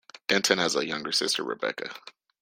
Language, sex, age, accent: English, male, 19-29, United States English